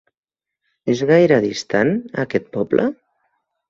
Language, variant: Catalan, Central